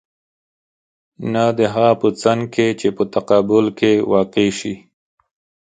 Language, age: Pashto, 30-39